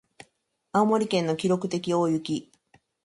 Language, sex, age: Japanese, female, 40-49